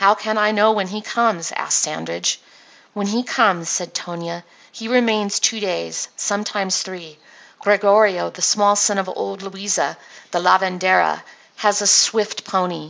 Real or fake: real